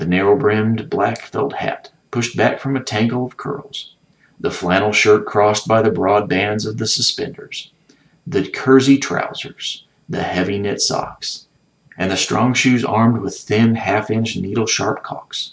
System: none